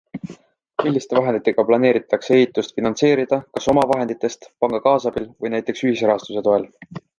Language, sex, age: Estonian, male, 19-29